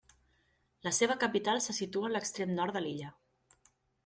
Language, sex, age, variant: Catalan, female, 30-39, Central